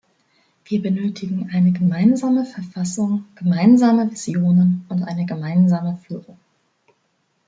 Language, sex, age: German, female, 19-29